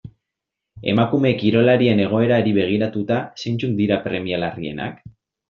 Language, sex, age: Basque, male, 19-29